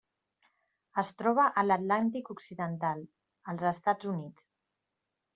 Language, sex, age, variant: Catalan, female, 40-49, Central